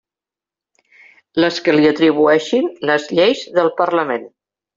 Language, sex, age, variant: Catalan, female, 60-69, Central